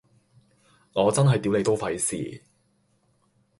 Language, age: Cantonese, 19-29